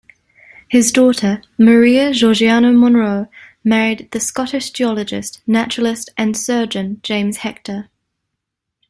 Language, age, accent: English, 19-29, New Zealand English